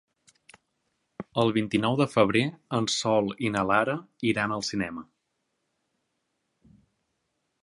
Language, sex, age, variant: Catalan, male, 19-29, Central